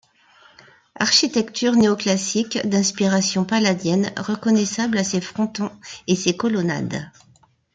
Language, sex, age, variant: French, female, 50-59, Français de métropole